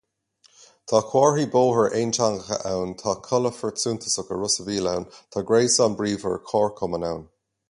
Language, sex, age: Irish, male, 40-49